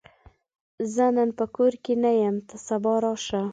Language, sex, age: Pashto, female, 19-29